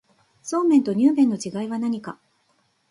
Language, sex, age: Japanese, female, 40-49